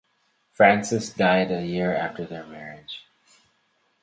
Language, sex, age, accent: English, male, 19-29, United States English